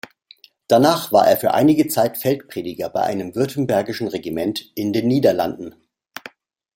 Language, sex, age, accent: German, male, 50-59, Deutschland Deutsch